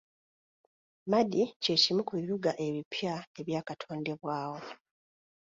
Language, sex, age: Ganda, female, 30-39